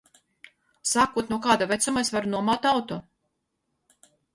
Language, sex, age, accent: Latvian, female, 50-59, Latgaliešu